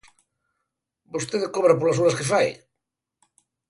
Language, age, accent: Galician, 70-79, Atlántico (seseo e gheada)